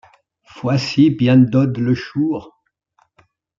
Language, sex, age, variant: French, male, 70-79, Français de métropole